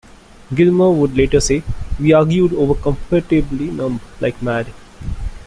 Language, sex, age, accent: English, male, 19-29, India and South Asia (India, Pakistan, Sri Lanka)